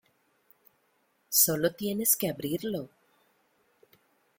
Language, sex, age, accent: Spanish, female, 40-49, América central